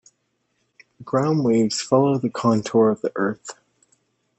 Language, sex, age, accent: English, male, 19-29, United States English